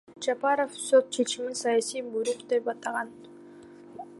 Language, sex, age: Kyrgyz, female, under 19